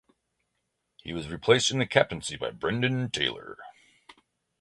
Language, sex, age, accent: English, male, 40-49, United States English; West Coast